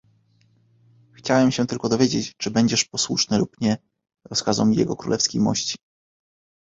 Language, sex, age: Polish, male, 30-39